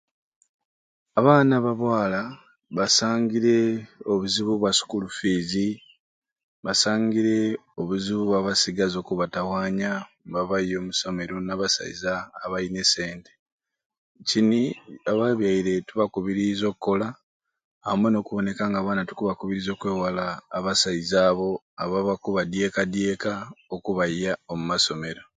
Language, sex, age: Ruuli, male, 30-39